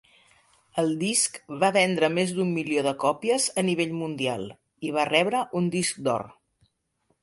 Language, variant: Catalan, Central